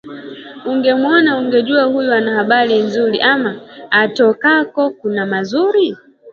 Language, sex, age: Swahili, female, 19-29